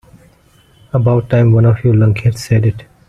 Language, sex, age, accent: English, male, 19-29, India and South Asia (India, Pakistan, Sri Lanka)